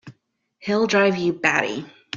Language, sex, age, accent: English, female, 30-39, United States English